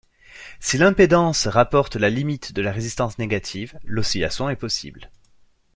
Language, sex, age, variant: French, male, 30-39, Français de métropole